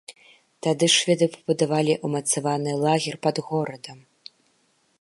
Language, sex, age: Belarusian, female, 19-29